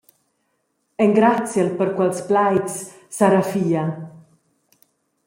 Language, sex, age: Romansh, female, 40-49